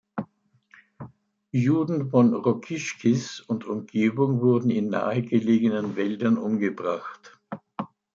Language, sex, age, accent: German, male, 70-79, Österreichisches Deutsch